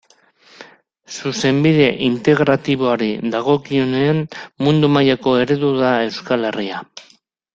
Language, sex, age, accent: Basque, male, 40-49, Mendebalekoa (Araba, Bizkaia, Gipuzkoako mendebaleko herri batzuk)